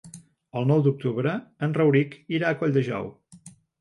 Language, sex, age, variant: Catalan, male, 50-59, Septentrional